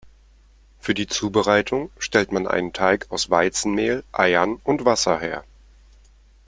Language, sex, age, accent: German, male, 30-39, Deutschland Deutsch